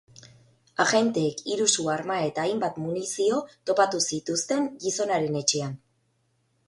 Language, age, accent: Basque, 30-39, Erdialdekoa edo Nafarra (Gipuzkoa, Nafarroa)